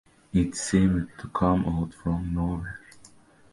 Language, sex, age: English, male, 19-29